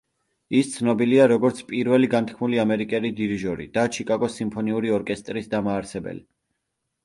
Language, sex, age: Georgian, male, 19-29